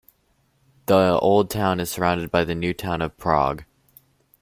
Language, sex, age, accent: English, male, under 19, United States English